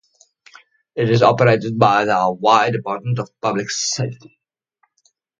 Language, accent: English, Southern African (South Africa, Zimbabwe, Namibia)